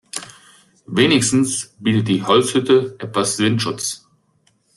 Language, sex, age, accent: German, male, 30-39, Deutschland Deutsch